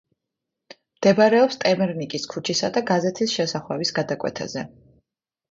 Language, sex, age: Georgian, female, 30-39